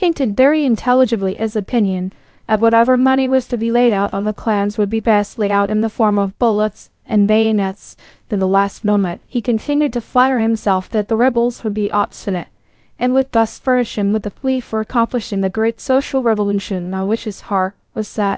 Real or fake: fake